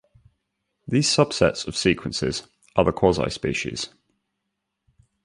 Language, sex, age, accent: English, male, 30-39, England English